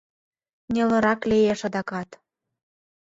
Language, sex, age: Mari, female, under 19